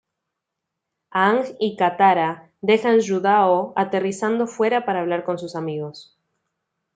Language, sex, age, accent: Spanish, female, 19-29, Rioplatense: Argentina, Uruguay, este de Bolivia, Paraguay